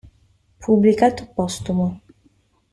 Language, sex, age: Italian, female, 19-29